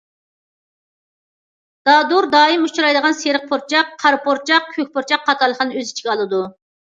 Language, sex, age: Uyghur, female, 40-49